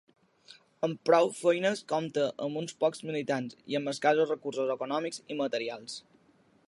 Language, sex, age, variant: Catalan, male, under 19, Balear